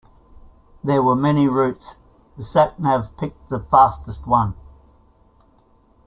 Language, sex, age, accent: English, male, 70-79, Australian English